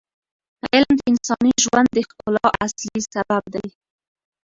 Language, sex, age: Pashto, female, 19-29